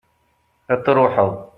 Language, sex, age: Kabyle, male, 40-49